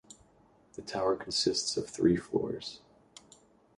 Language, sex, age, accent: English, male, 19-29, United States English